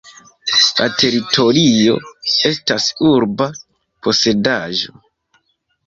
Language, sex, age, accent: Esperanto, male, 19-29, Internacia